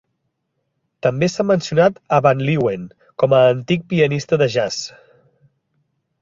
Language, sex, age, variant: Catalan, male, 40-49, Central